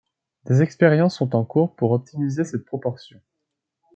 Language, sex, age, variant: French, male, 19-29, Français de métropole